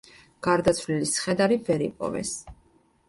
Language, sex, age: Georgian, female, 19-29